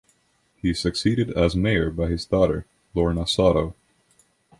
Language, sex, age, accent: English, male, 19-29, United States English